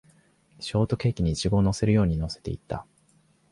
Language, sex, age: Japanese, male, 19-29